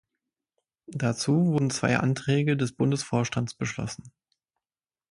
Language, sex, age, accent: German, male, 19-29, Deutschland Deutsch